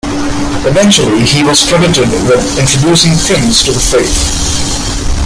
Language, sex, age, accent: English, male, 19-29, India and South Asia (India, Pakistan, Sri Lanka)